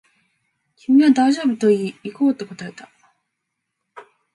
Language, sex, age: Japanese, female, 19-29